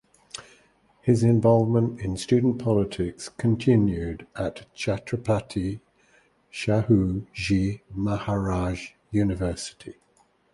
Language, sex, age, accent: English, male, 60-69, England English